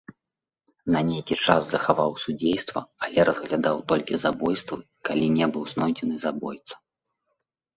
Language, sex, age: Belarusian, male, 30-39